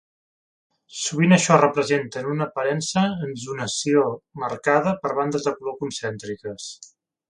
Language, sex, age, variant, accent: Catalan, male, 30-39, Central, central